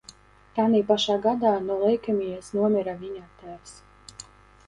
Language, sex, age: Latvian, female, 19-29